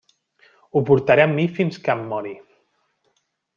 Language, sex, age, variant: Catalan, male, 30-39, Central